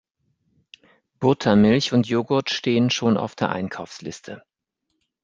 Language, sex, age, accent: German, male, 50-59, Deutschland Deutsch